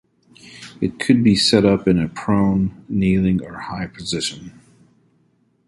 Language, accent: English, United States English